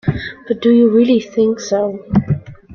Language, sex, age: English, female, under 19